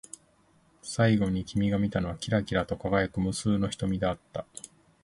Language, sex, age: Japanese, male, 40-49